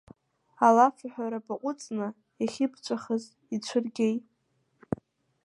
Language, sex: Abkhazian, female